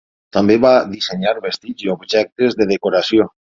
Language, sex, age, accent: Catalan, male, 50-59, valencià